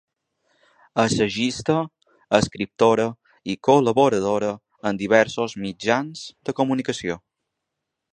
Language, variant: Catalan, Balear